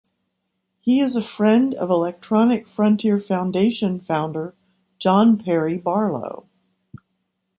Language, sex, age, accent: English, female, 60-69, United States English